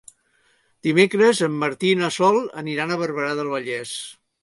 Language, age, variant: Catalan, 60-69, Central